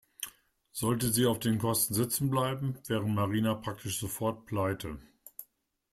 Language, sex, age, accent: German, male, 60-69, Deutschland Deutsch